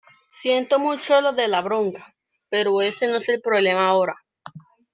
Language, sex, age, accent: Spanish, male, under 19, Caribe: Cuba, Venezuela, Puerto Rico, República Dominicana, Panamá, Colombia caribeña, México caribeño, Costa del golfo de México